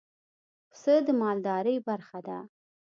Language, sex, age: Pashto, female, 30-39